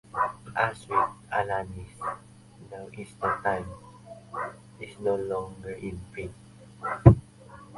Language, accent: English, Filipino